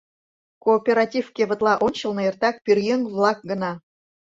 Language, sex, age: Mari, female, 30-39